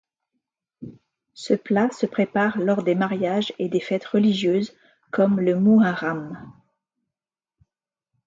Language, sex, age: French, female, 50-59